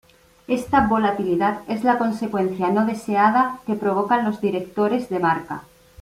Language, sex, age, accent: Spanish, female, 50-59, España: Centro-Sur peninsular (Madrid, Toledo, Castilla-La Mancha)